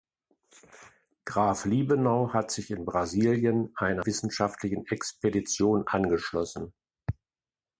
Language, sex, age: German, male, 70-79